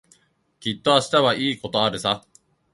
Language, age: Japanese, 30-39